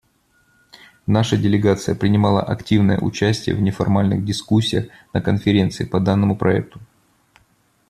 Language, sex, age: Russian, male, 30-39